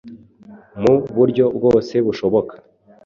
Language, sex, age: Kinyarwanda, male, 40-49